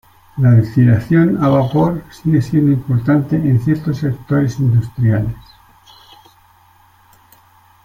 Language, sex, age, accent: Spanish, male, 60-69, España: Centro-Sur peninsular (Madrid, Toledo, Castilla-La Mancha)